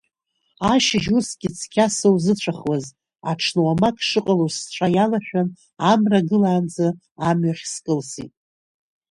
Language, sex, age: Abkhazian, female, 40-49